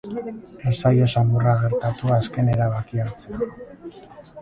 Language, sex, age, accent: Basque, male, 50-59, Erdialdekoa edo Nafarra (Gipuzkoa, Nafarroa)